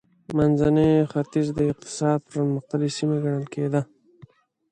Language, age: Pashto, 19-29